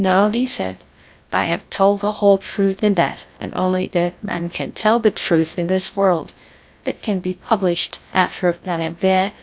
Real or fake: fake